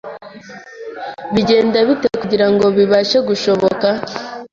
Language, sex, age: Kinyarwanda, female, 19-29